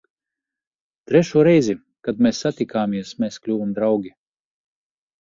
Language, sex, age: Latvian, male, 40-49